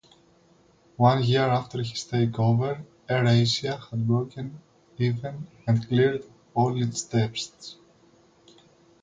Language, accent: English, Greek